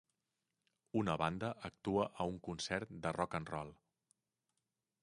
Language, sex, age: Catalan, male, 40-49